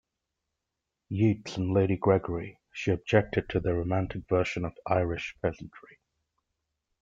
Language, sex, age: English, male, 30-39